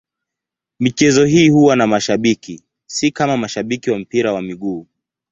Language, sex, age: Swahili, male, 19-29